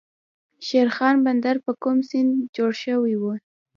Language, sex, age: Pashto, female, under 19